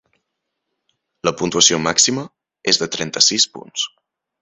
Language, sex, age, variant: Catalan, male, 19-29, Central